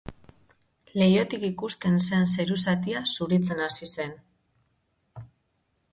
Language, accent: Basque, Mendebalekoa (Araba, Bizkaia, Gipuzkoako mendebaleko herri batzuk)